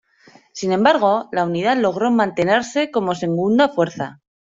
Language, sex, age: Spanish, female, 30-39